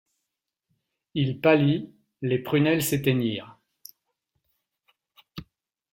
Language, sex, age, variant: French, male, 40-49, Français de métropole